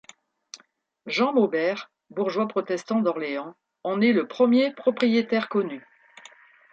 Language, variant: French, Français de métropole